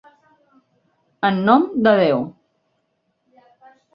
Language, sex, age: Catalan, female, 40-49